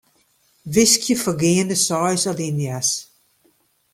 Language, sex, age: Western Frisian, female, 50-59